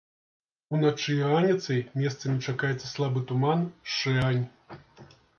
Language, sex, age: Belarusian, male, 30-39